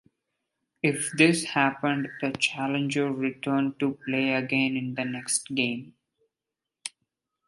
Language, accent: English, India and South Asia (India, Pakistan, Sri Lanka)